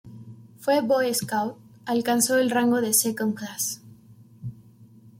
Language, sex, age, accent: Spanish, female, 19-29, México